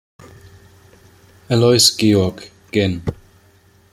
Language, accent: German, Deutschland Deutsch